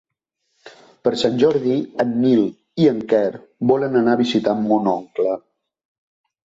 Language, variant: Catalan, Central